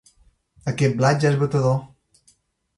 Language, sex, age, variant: Catalan, female, 40-49, Balear